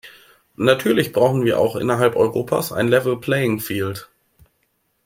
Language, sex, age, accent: German, male, 19-29, Deutschland Deutsch